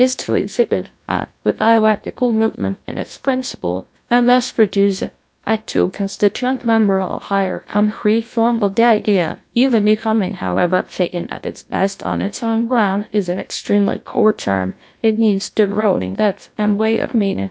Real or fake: fake